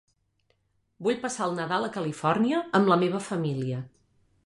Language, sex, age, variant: Catalan, female, 40-49, Nord-Occidental